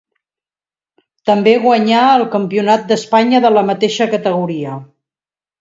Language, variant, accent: Catalan, Central, central